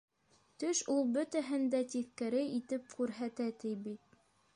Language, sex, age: Bashkir, female, under 19